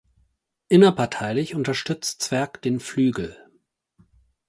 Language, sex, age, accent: German, male, 30-39, Deutschland Deutsch